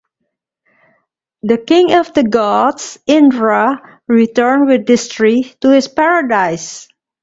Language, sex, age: English, female, 40-49